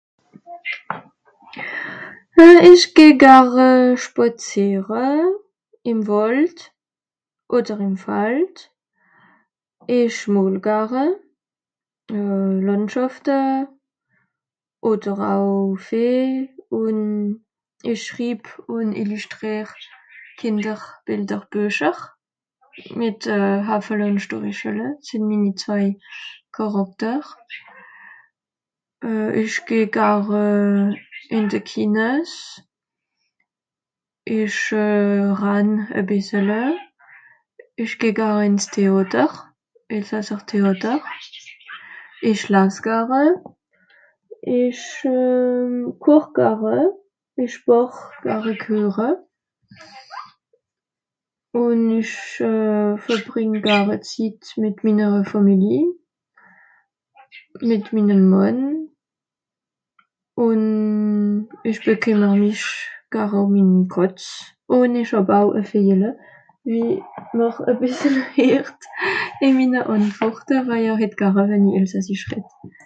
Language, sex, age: Swiss German, female, 30-39